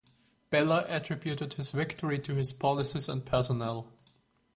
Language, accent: English, United States English